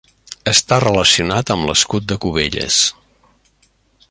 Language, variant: Catalan, Central